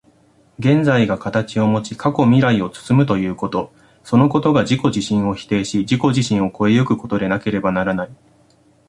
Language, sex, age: Japanese, male, 19-29